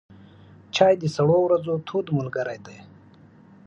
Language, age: Pashto, 30-39